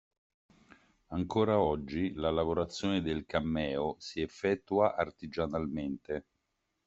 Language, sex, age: Italian, male, 50-59